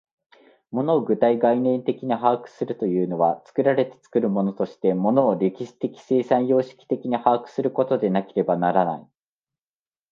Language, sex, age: Japanese, male, 19-29